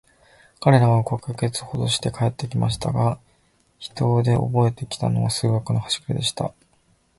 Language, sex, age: Japanese, male, under 19